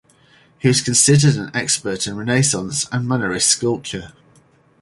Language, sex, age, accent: English, male, 40-49, England English